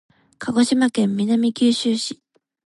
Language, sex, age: Japanese, female, 19-29